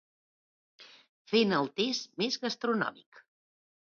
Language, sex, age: Catalan, female, 40-49